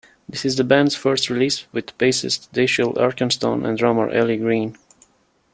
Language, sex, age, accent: English, male, 30-39, United States English